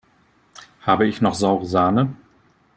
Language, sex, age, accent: German, male, 30-39, Deutschland Deutsch